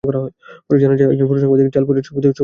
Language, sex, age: Bengali, male, 19-29